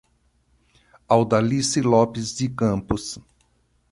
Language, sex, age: Portuguese, male, 60-69